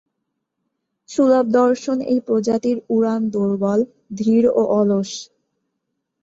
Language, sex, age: Bengali, female, under 19